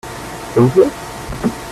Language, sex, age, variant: French, male, 19-29, Français de métropole